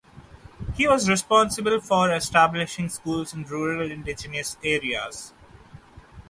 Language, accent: English, India and South Asia (India, Pakistan, Sri Lanka)